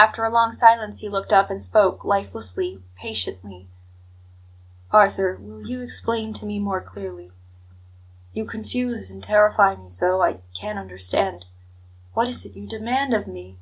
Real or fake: real